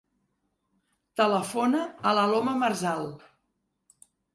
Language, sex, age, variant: Catalan, female, 50-59, Central